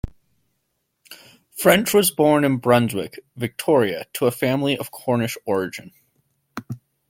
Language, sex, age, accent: English, male, 30-39, United States English